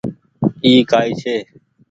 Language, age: Goaria, 19-29